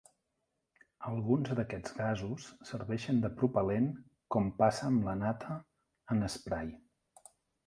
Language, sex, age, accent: Catalan, male, 40-49, central; nord-occidental